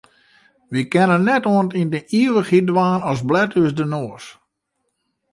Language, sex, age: Western Frisian, male, 40-49